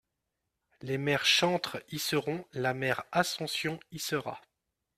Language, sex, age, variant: French, male, 40-49, Français de métropole